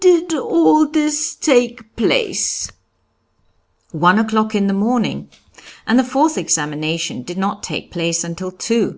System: none